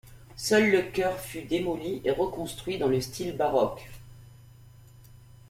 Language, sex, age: French, female, 50-59